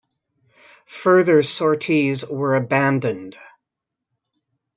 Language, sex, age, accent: English, female, 50-59, Canadian English